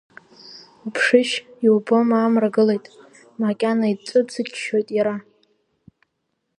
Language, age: Abkhazian, under 19